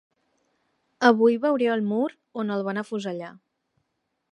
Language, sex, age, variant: Catalan, female, 19-29, Central